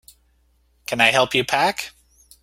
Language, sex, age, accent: English, male, 40-49, Canadian English